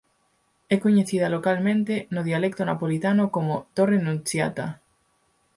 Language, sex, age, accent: Galician, female, 19-29, Normativo (estándar)